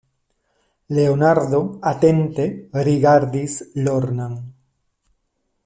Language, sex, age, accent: Esperanto, male, 40-49, Internacia